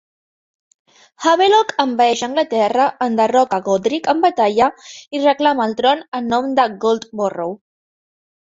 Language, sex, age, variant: Catalan, female, 19-29, Central